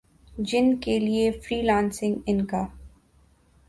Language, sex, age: Urdu, female, 19-29